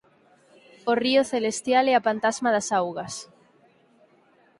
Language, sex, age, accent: Galician, female, 19-29, Atlántico (seseo e gheada)